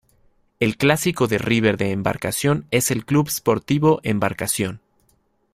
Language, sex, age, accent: Spanish, male, 30-39, México